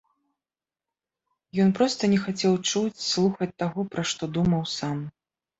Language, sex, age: Belarusian, female, 30-39